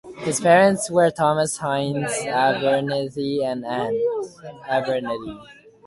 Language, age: English, under 19